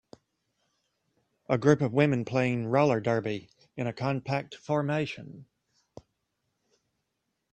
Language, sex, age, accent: English, male, 40-49, United States English